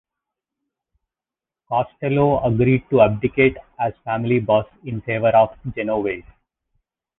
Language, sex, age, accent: English, male, 30-39, United States English